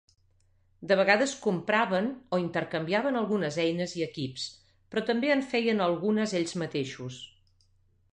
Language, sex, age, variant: Catalan, female, 40-49, Nord-Occidental